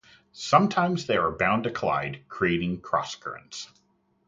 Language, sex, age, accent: English, male, 30-39, United States English